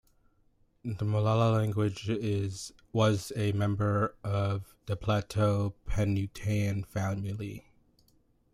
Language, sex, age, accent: English, male, 19-29, United States English